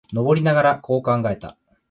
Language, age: Japanese, 19-29